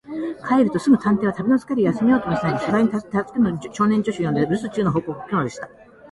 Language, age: Japanese, 60-69